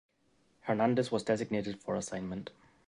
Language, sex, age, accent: English, male, 19-29, Scottish English